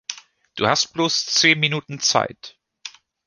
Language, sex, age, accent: German, male, 30-39, Deutschland Deutsch